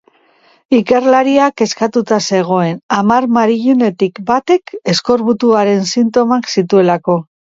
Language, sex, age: Basque, female, 50-59